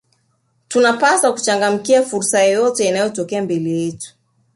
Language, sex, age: Swahili, male, 19-29